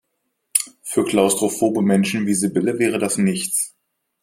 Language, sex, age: German, male, 19-29